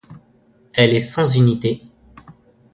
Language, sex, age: French, male, under 19